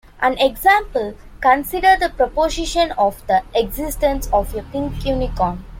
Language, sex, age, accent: English, female, 19-29, India and South Asia (India, Pakistan, Sri Lanka)